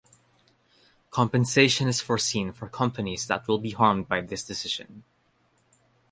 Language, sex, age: English, male, 19-29